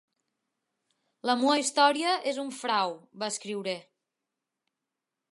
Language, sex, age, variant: Catalan, female, 19-29, Nord-Occidental